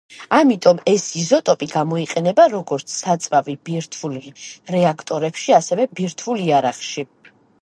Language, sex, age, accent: Georgian, female, 19-29, ჩვეულებრივი